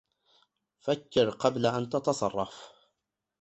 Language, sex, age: Arabic, male, 19-29